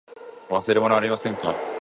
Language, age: Japanese, under 19